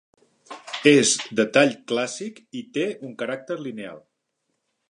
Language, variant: Catalan, Central